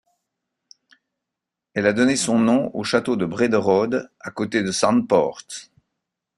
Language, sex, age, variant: French, male, 60-69, Français de métropole